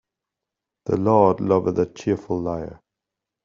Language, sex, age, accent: English, male, 30-39, United States English